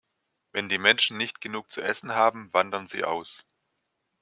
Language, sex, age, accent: German, male, 40-49, Deutschland Deutsch